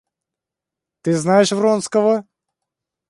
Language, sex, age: Russian, male, 50-59